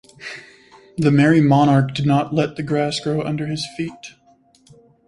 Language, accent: English, United States English